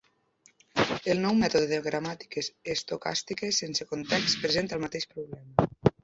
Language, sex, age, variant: Catalan, female, 19-29, Nord-Occidental